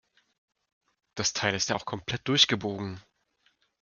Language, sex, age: German, male, 40-49